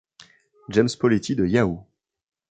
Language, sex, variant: French, male, Français de métropole